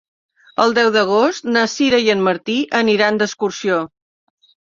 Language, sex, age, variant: Catalan, female, 60-69, Central